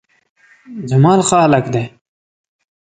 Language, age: Pashto, 19-29